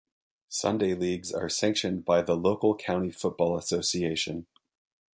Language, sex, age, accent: English, male, 30-39, United States English